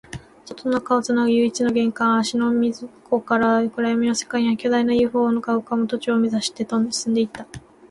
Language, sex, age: Japanese, female, 19-29